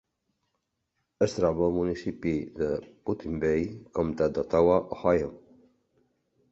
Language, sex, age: Catalan, male, 60-69